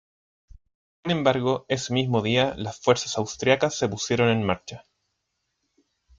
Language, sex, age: Spanish, male, 19-29